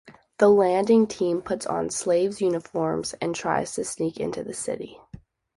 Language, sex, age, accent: English, female, 19-29, United States English